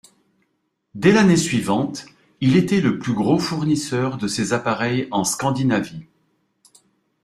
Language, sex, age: French, male, 40-49